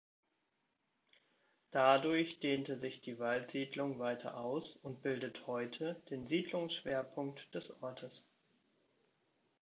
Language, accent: German, Deutschland Deutsch